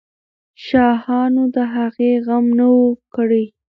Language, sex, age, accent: Pashto, female, under 19, کندهاری لهجه